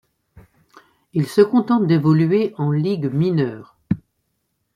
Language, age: French, 60-69